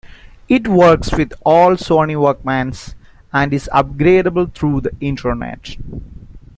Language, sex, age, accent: English, male, 30-39, India and South Asia (India, Pakistan, Sri Lanka)